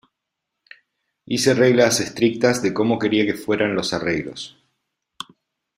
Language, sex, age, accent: Spanish, male, 40-49, Rioplatense: Argentina, Uruguay, este de Bolivia, Paraguay